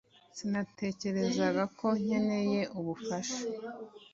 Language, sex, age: Kinyarwanda, female, 19-29